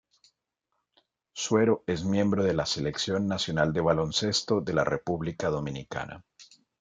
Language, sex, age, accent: Spanish, male, 40-49, Andino-Pacífico: Colombia, Perú, Ecuador, oeste de Bolivia y Venezuela andina